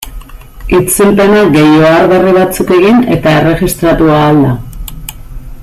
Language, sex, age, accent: Basque, female, 40-49, Erdialdekoa edo Nafarra (Gipuzkoa, Nafarroa)